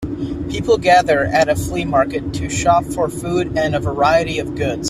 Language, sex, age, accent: English, male, 19-29, United States English